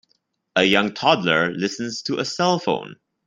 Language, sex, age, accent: English, male, 19-29, Malaysian English